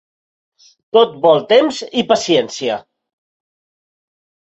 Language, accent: Catalan, Català central